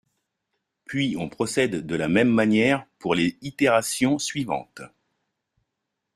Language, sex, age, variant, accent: French, male, 40-49, Français des départements et régions d'outre-mer, Français de Guadeloupe